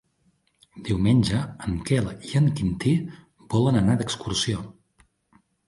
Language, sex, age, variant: Catalan, male, 40-49, Central